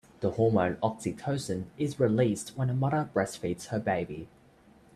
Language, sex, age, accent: English, male, 19-29, Australian English